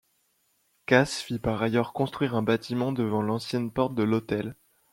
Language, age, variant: French, 19-29, Français de métropole